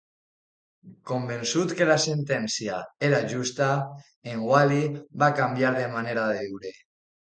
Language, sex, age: Catalan, male, 19-29